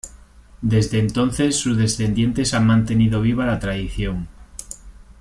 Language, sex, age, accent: Spanish, male, 30-39, España: Norte peninsular (Asturias, Castilla y León, Cantabria, País Vasco, Navarra, Aragón, La Rioja, Guadalajara, Cuenca)